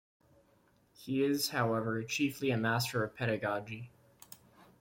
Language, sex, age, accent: English, male, 19-29, United States English